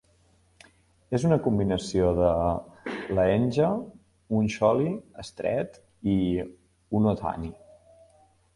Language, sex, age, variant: Catalan, male, 19-29, Septentrional